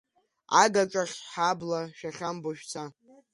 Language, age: Abkhazian, under 19